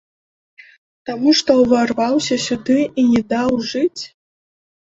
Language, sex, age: Belarusian, female, 30-39